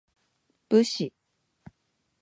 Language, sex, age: Japanese, female, 40-49